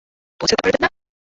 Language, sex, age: Bengali, female, 19-29